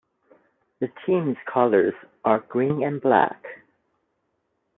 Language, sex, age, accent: English, male, 50-59, United States English